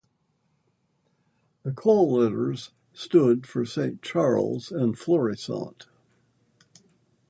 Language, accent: English, United States English